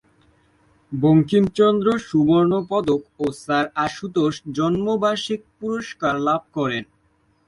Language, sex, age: Bengali, male, under 19